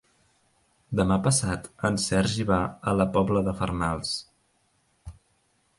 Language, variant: Catalan, Central